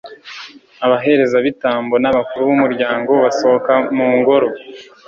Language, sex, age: Kinyarwanda, male, 19-29